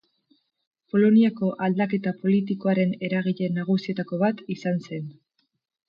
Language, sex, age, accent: Basque, female, 19-29, Mendebalekoa (Araba, Bizkaia, Gipuzkoako mendebaleko herri batzuk)